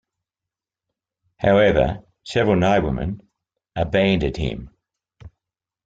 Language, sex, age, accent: English, male, 60-69, Australian English